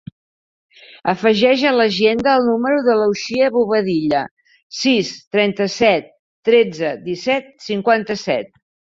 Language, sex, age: Catalan, female, 60-69